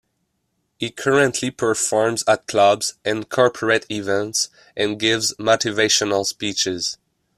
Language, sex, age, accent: English, male, 19-29, Canadian English